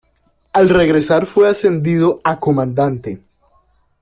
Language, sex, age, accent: Spanish, male, 19-29, Andino-Pacífico: Colombia, Perú, Ecuador, oeste de Bolivia y Venezuela andina